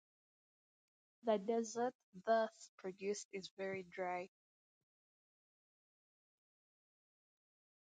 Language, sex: English, female